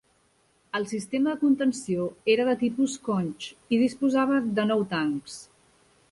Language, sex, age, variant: Catalan, female, 40-49, Central